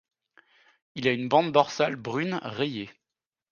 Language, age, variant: French, 30-39, Français de métropole